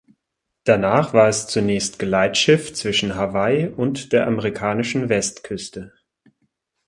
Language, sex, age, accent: German, male, 30-39, Deutschland Deutsch